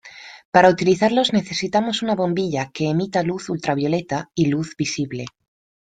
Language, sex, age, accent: Spanish, female, 30-39, España: Centro-Sur peninsular (Madrid, Toledo, Castilla-La Mancha)